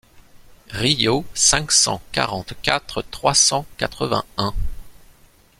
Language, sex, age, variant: French, male, 30-39, Français de métropole